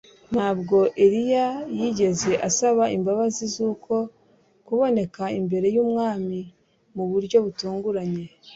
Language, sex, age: Kinyarwanda, male, 30-39